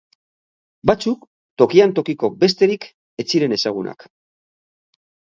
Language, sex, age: Basque, male, 60-69